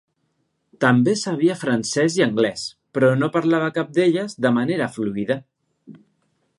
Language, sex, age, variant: Catalan, male, 30-39, Central